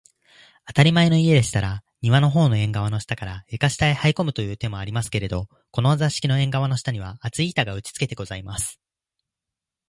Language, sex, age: Japanese, male, 19-29